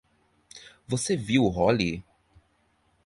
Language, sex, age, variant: Portuguese, male, 19-29, Portuguese (Brasil)